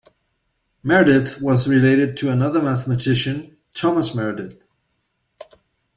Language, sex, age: English, male, 40-49